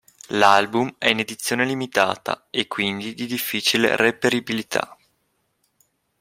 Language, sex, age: Italian, male, 19-29